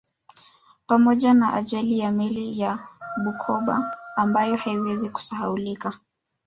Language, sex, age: Swahili, male, 19-29